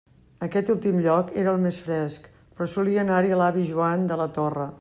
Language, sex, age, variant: Catalan, female, 50-59, Central